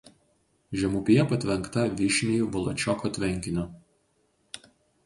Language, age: Lithuanian, 40-49